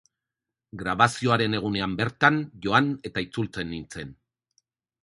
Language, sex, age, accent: Basque, male, 40-49, Erdialdekoa edo Nafarra (Gipuzkoa, Nafarroa)